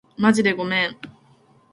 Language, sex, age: Japanese, female, 19-29